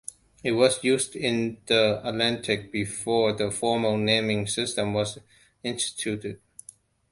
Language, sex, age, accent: English, male, 19-29, Hong Kong English